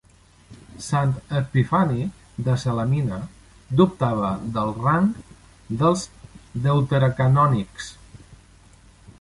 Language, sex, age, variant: Catalan, male, 50-59, Central